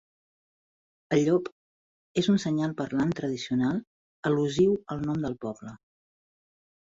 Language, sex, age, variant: Catalan, female, 40-49, Central